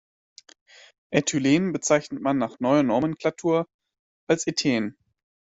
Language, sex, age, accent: German, male, 19-29, Deutschland Deutsch